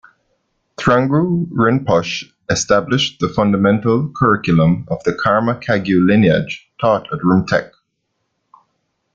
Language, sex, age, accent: English, male, 30-39, West Indies and Bermuda (Bahamas, Bermuda, Jamaica, Trinidad)